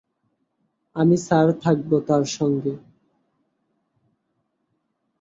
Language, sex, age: Bengali, male, under 19